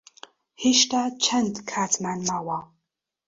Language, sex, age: Central Kurdish, female, 30-39